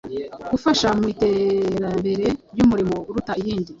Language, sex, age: Kinyarwanda, female, 19-29